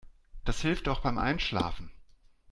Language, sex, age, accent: German, male, 40-49, Deutschland Deutsch